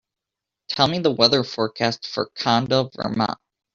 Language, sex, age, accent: English, male, 19-29, United States English